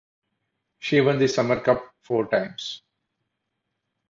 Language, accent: English, India and South Asia (India, Pakistan, Sri Lanka)